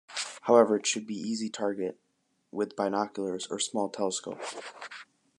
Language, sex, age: English, male, under 19